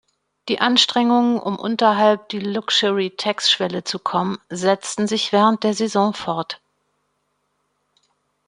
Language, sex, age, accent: German, female, 50-59, Deutschland Deutsch